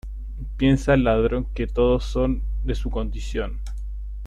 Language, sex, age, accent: Spanish, male, 30-39, Chileno: Chile, Cuyo